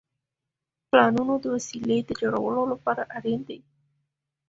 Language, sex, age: Pashto, female, under 19